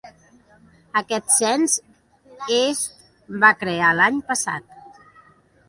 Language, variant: Catalan, Central